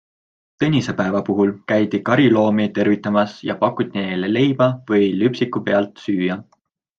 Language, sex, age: Estonian, male, 19-29